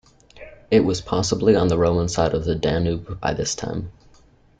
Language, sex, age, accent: English, male, under 19, Canadian English